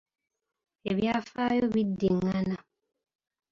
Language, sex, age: Ganda, female, 30-39